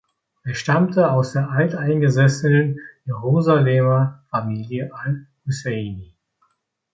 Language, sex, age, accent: German, male, 50-59, Deutschland Deutsch